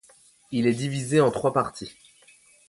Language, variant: French, Français de métropole